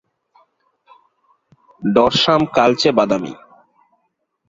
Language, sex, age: Bengali, male, 19-29